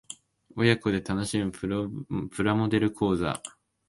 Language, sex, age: Japanese, male, under 19